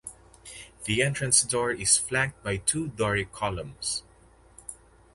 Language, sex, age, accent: English, male, under 19, Filipino